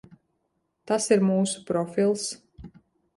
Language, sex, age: Latvian, female, 19-29